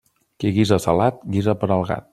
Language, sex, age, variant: Catalan, male, 30-39, Central